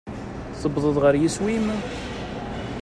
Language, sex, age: Kabyle, male, 30-39